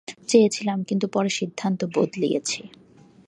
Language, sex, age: Bengali, female, 19-29